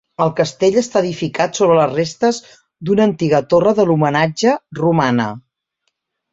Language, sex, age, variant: Catalan, female, 50-59, Central